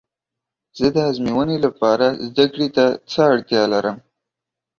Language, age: Pashto, 19-29